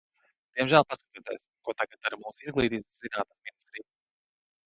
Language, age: Latvian, 30-39